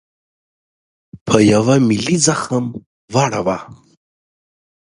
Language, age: Pashto, 30-39